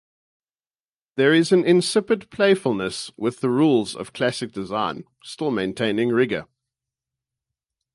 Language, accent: English, Southern African (South Africa, Zimbabwe, Namibia)